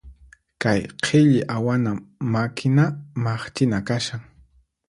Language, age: Puno Quechua, 30-39